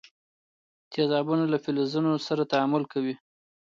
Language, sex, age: Pashto, male, 30-39